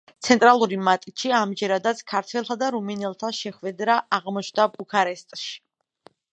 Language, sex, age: Georgian, female, 19-29